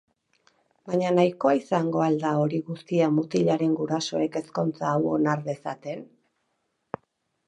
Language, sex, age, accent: Basque, female, 50-59, Erdialdekoa edo Nafarra (Gipuzkoa, Nafarroa)